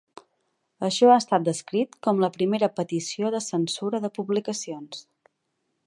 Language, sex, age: Catalan, female, 30-39